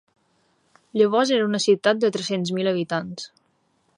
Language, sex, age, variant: Catalan, female, 19-29, Balear